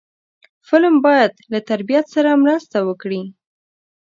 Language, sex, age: Pashto, female, under 19